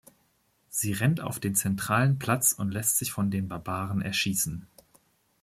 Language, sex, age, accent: German, male, 30-39, Deutschland Deutsch